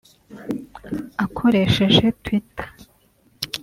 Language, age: Kinyarwanda, 19-29